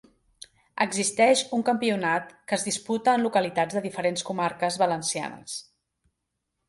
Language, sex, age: Catalan, female, 30-39